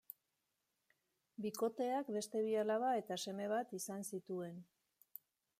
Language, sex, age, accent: Basque, female, 50-59, Mendebalekoa (Araba, Bizkaia, Gipuzkoako mendebaleko herri batzuk)